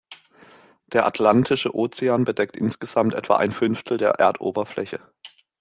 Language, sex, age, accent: German, male, 19-29, Deutschland Deutsch